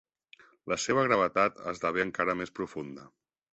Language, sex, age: Catalan, male, 30-39